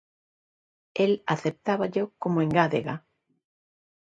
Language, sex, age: Galician, female, 50-59